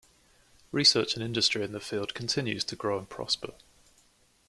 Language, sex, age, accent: English, male, 19-29, England English